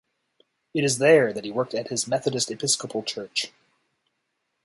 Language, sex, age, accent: English, male, 30-39, Canadian English